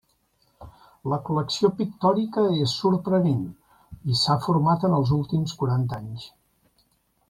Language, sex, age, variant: Catalan, male, 70-79, Central